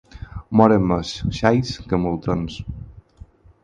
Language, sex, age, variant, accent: Catalan, male, 30-39, Balear, balear; aprenent (recent, des del castellà)